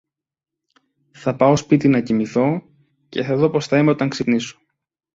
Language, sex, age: Greek, male, 19-29